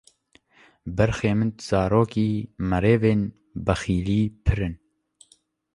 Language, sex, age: Kurdish, male, 19-29